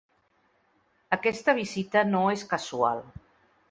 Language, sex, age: Catalan, female, 60-69